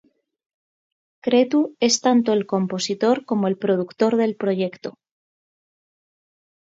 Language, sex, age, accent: Spanish, female, 30-39, España: Norte peninsular (Asturias, Castilla y León, Cantabria, País Vasco, Navarra, Aragón, La Rioja, Guadalajara, Cuenca)